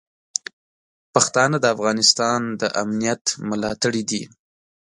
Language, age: Pashto, 19-29